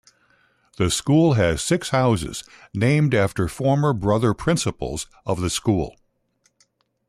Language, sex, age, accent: English, male, 60-69, United States English